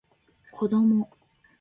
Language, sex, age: Japanese, female, 19-29